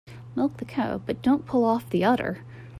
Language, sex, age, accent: English, female, 30-39, United States English